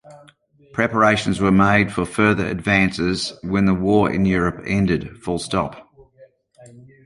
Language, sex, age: English, male, 60-69